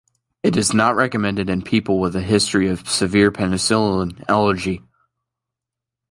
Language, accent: English, United States English